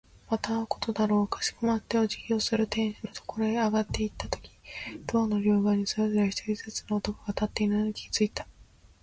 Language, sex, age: Japanese, female, 19-29